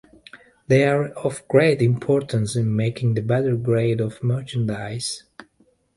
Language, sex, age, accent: English, male, 30-39, England English